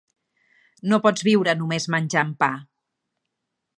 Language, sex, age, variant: Catalan, female, 40-49, Central